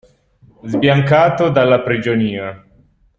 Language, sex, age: Italian, male, 30-39